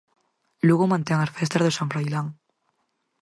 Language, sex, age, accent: Galician, female, 19-29, Central (gheada)